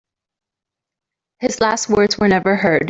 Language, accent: English, United States English